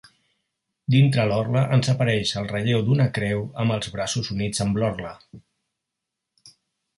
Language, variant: Catalan, Central